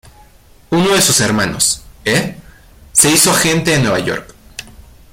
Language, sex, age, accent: Spanish, male, 19-29, México